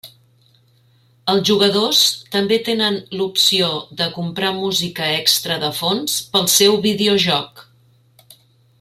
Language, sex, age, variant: Catalan, female, 50-59, Central